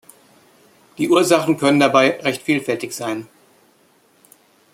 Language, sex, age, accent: German, male, 50-59, Deutschland Deutsch